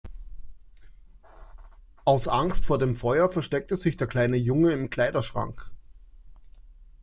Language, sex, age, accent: German, male, 30-39, Österreichisches Deutsch